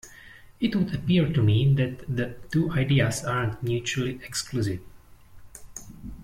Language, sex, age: English, male, 30-39